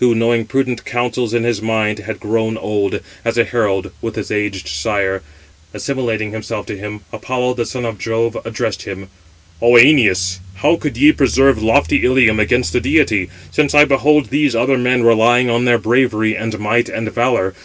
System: none